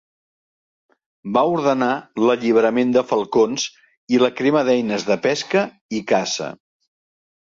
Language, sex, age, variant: Catalan, male, 60-69, Central